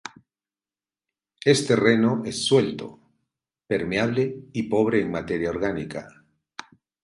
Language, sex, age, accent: Spanish, male, 50-59, Caribe: Cuba, Venezuela, Puerto Rico, República Dominicana, Panamá, Colombia caribeña, México caribeño, Costa del golfo de México